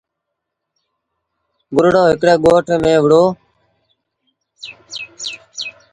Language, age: Sindhi Bhil, 19-29